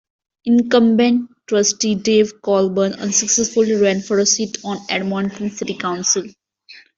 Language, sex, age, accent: English, female, 19-29, India and South Asia (India, Pakistan, Sri Lanka)